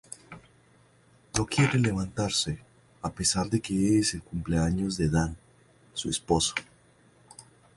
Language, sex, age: Spanish, male, under 19